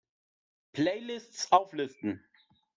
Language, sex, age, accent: German, male, 30-39, Deutschland Deutsch